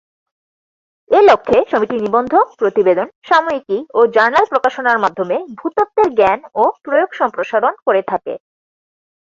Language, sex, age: Bengali, female, 19-29